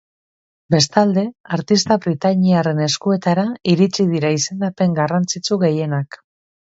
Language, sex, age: Basque, female, 40-49